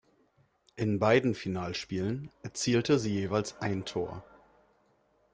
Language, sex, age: German, male, 19-29